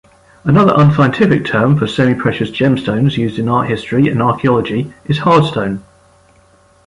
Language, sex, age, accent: English, male, 30-39, England English